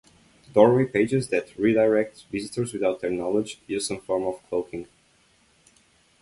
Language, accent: English, United States English